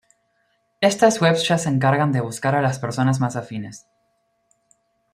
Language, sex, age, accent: Spanish, male, 19-29, Rioplatense: Argentina, Uruguay, este de Bolivia, Paraguay